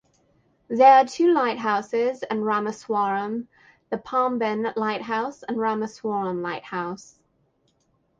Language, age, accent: English, 30-39, United States English; England English